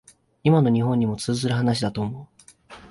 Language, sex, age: Japanese, male, 19-29